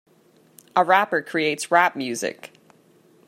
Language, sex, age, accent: English, female, 19-29, Canadian English